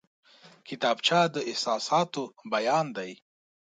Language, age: Pashto, 19-29